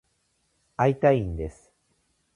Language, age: Japanese, 30-39